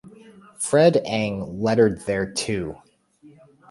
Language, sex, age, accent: English, male, 30-39, United States English